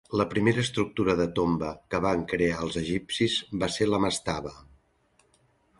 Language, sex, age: Catalan, male, 60-69